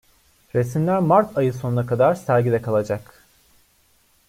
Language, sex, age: Turkish, male, 19-29